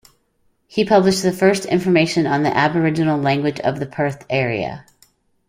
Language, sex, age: English, female, 50-59